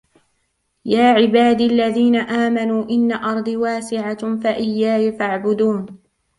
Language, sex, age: Arabic, female, 19-29